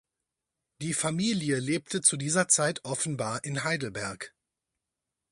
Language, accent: German, Deutschland Deutsch